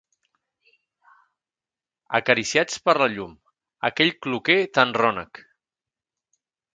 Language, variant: Catalan, Central